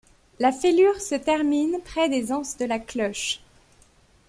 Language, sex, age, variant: French, female, 19-29, Français de métropole